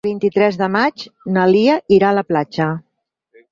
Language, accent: Catalan, nord-oriental